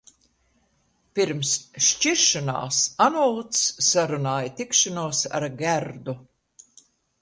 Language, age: Latvian, 80-89